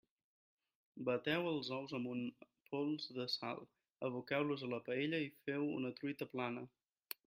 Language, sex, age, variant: Catalan, male, 19-29, Central